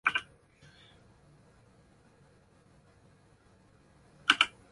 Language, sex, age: Japanese, male, 19-29